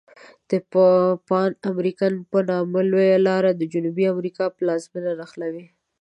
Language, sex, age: Pashto, female, 19-29